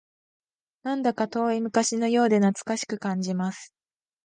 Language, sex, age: Japanese, female, 19-29